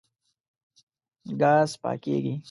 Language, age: Pashto, 19-29